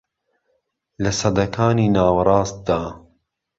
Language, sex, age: Central Kurdish, male, 40-49